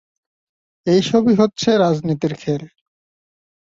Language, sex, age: Bengali, male, 19-29